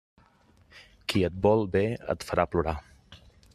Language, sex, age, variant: Catalan, male, 30-39, Central